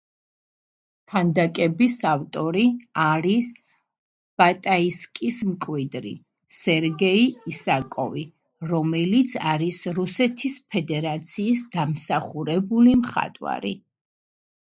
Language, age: Georgian, under 19